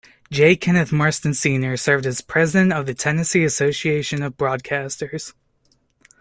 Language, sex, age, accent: English, male, 19-29, United States English